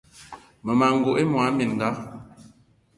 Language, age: Eton (Cameroon), 30-39